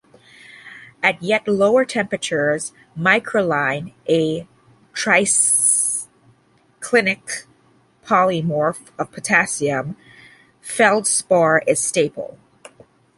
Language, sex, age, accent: English, female, 40-49, United States English